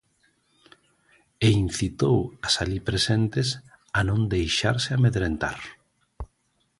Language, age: Galician, 50-59